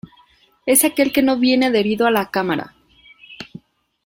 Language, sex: Spanish, female